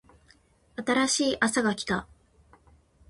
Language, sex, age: Japanese, female, 19-29